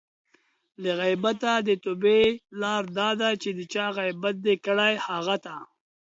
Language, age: Pashto, 50-59